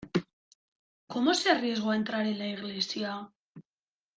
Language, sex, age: Spanish, female, 19-29